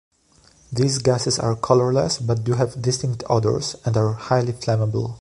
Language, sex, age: English, male, 19-29